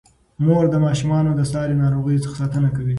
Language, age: Pashto, under 19